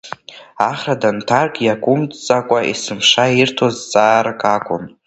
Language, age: Abkhazian, under 19